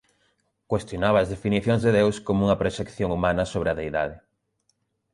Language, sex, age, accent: Galician, male, 30-39, Normativo (estándar)